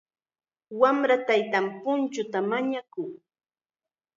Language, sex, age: Chiquián Ancash Quechua, female, 30-39